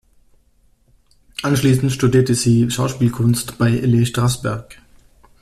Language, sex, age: German, male, 30-39